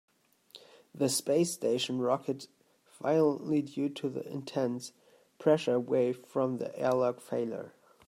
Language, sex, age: English, male, 19-29